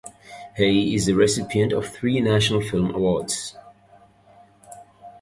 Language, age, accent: English, 19-29, England English